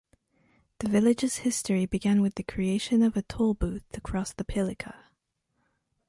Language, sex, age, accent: English, female, 19-29, United States English